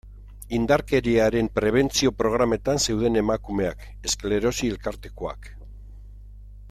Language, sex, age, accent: Basque, male, 50-59, Erdialdekoa edo Nafarra (Gipuzkoa, Nafarroa)